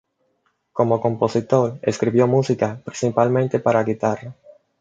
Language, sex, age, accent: Spanish, male, 19-29, Caribe: Cuba, Venezuela, Puerto Rico, República Dominicana, Panamá, Colombia caribeña, México caribeño, Costa del golfo de México